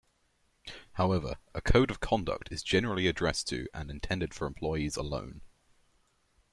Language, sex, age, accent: English, male, under 19, England English